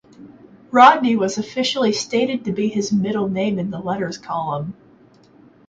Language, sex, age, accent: English, female, under 19, United States English